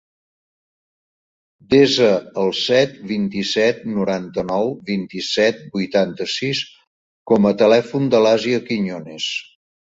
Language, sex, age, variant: Catalan, male, 60-69, Central